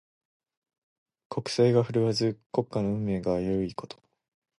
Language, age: Japanese, 19-29